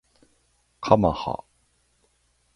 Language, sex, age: Japanese, male, 40-49